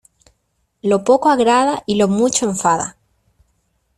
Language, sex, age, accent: Spanish, female, 19-29, Chileno: Chile, Cuyo